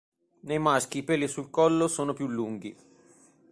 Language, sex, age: Italian, male, 40-49